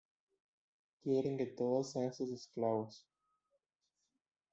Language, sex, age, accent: Spanish, male, 19-29, México